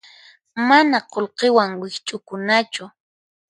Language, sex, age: Puno Quechua, female, 19-29